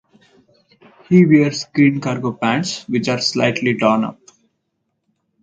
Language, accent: English, India and South Asia (India, Pakistan, Sri Lanka)